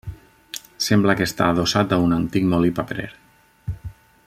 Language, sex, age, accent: Catalan, male, 40-49, valencià